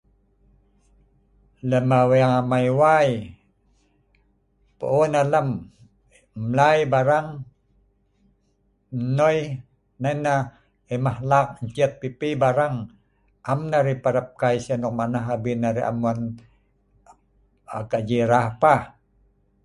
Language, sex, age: Sa'ban, male, 50-59